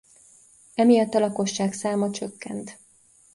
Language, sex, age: Hungarian, female, 19-29